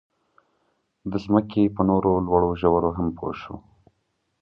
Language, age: Pashto, 19-29